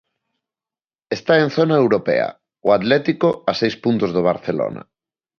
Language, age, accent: Galician, 30-39, Normativo (estándar)